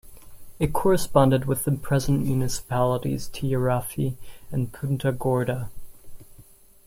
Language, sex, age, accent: English, male, 19-29, United States English